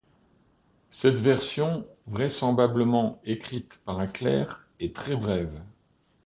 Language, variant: French, Français de métropole